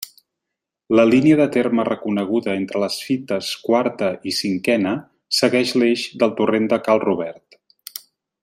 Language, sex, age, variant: Catalan, male, 40-49, Central